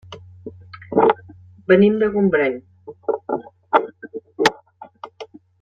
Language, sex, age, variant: Catalan, female, 60-69, Central